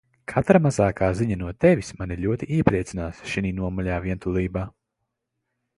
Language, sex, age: Latvian, male, 19-29